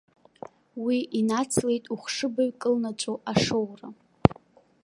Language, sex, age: Abkhazian, female, under 19